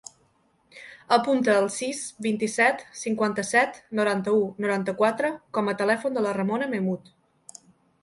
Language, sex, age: Catalan, female, 19-29